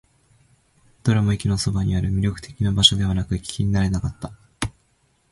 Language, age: Japanese, 19-29